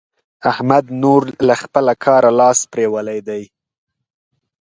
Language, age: Pashto, 19-29